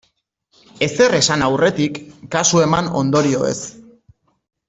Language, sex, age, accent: Basque, male, 30-39, Erdialdekoa edo Nafarra (Gipuzkoa, Nafarroa)